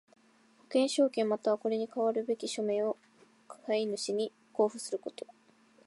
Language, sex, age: Japanese, female, 19-29